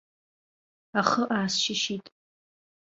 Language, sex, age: Abkhazian, female, under 19